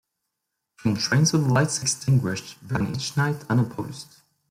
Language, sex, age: English, male, 19-29